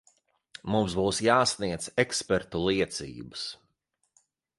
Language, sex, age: Latvian, male, 30-39